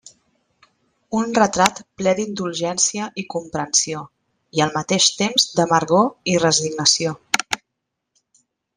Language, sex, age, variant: Catalan, female, 40-49, Central